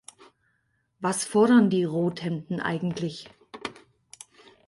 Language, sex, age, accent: German, female, 40-49, Deutschland Deutsch